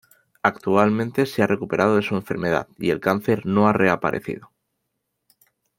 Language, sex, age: Spanish, male, 19-29